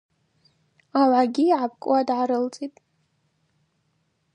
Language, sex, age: Abaza, female, 19-29